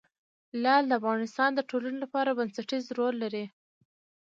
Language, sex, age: Pashto, female, under 19